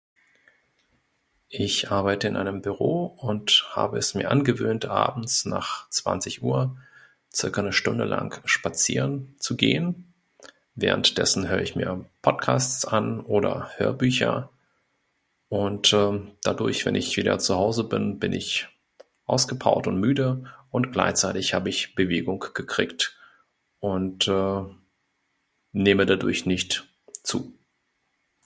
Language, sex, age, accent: German, male, 40-49, Deutschland Deutsch